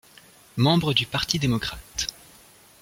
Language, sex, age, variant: French, male, 19-29, Français de métropole